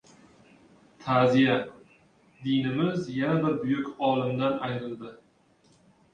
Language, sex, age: Uzbek, male, 30-39